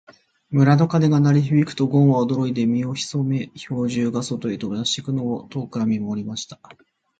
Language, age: Japanese, 30-39